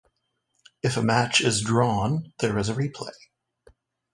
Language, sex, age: English, male, 40-49